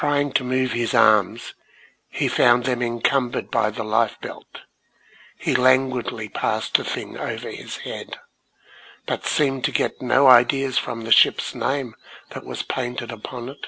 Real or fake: real